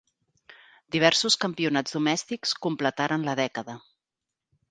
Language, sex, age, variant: Catalan, female, 40-49, Central